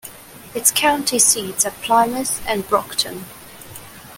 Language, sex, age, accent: English, female, 19-29, England English